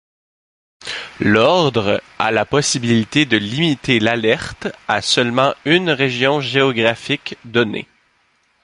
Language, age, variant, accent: French, 19-29, Français d'Amérique du Nord, Français du Canada